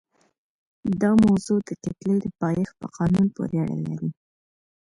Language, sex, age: Pashto, female, 19-29